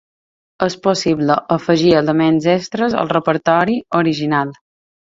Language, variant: Catalan, Balear